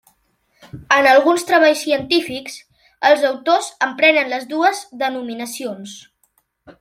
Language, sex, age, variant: Catalan, male, under 19, Central